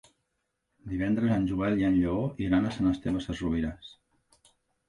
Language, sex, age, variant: Catalan, male, 40-49, Central